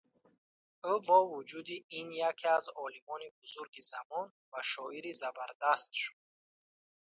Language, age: Tajik, 19-29